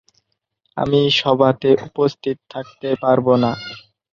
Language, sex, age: Bengali, male, 19-29